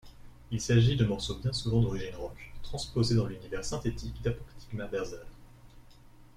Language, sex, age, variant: French, male, 19-29, Français de métropole